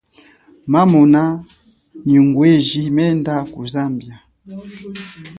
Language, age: Chokwe, 40-49